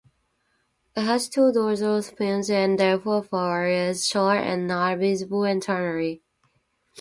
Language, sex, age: English, female, 19-29